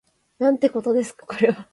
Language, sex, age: Japanese, female, 19-29